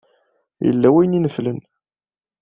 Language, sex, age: Kabyle, male, 19-29